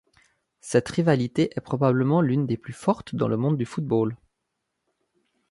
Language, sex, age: French, male, 30-39